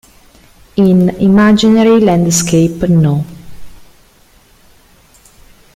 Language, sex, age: Italian, female, 30-39